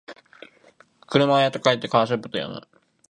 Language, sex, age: Japanese, male, 19-29